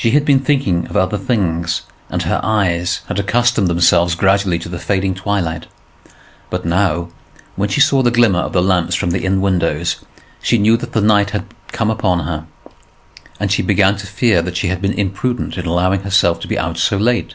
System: none